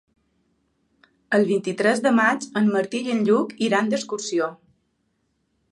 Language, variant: Catalan, Balear